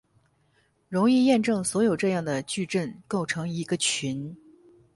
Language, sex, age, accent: Chinese, male, 19-29, 出生地：北京市